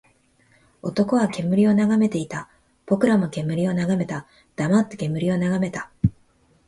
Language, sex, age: Japanese, female, 30-39